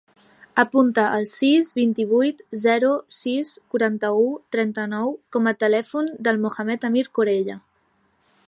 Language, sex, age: Catalan, female, 19-29